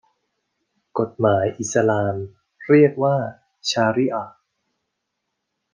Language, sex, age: Thai, male, 40-49